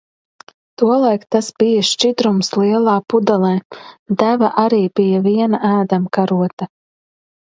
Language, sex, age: Latvian, female, 30-39